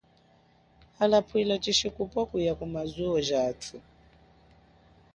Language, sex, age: Chokwe, female, 19-29